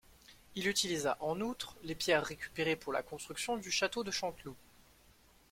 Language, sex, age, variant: French, male, 19-29, Français de métropole